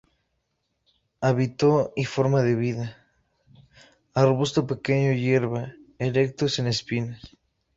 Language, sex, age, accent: Spanish, male, 19-29, México